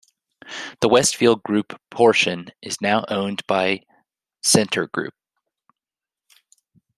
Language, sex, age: English, male, 19-29